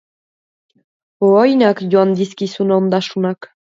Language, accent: Basque, Nafar-lapurtarra edo Zuberotarra (Lapurdi, Nafarroa Beherea, Zuberoa)